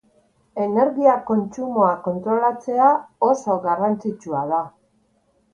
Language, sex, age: Basque, female, 60-69